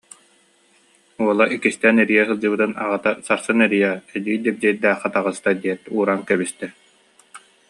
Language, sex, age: Yakut, male, 30-39